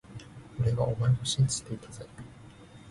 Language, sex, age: Japanese, male, 19-29